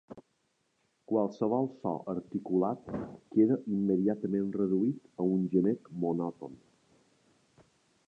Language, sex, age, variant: Catalan, male, 60-69, Balear